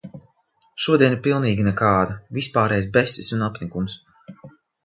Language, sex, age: Latvian, female, 40-49